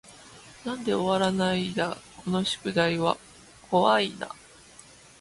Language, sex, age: Japanese, female, 30-39